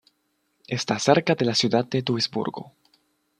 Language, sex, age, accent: Spanish, male, 19-29, Andino-Pacífico: Colombia, Perú, Ecuador, oeste de Bolivia y Venezuela andina